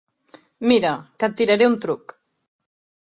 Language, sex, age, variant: Catalan, female, 30-39, Central